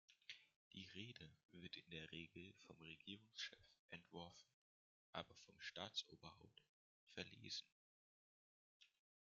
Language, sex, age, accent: German, male, under 19, Deutschland Deutsch